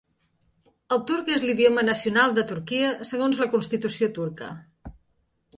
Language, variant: Catalan, Nord-Occidental